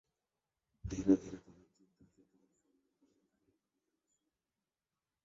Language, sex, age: Bengali, male, 19-29